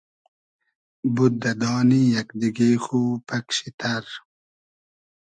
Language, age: Hazaragi, 30-39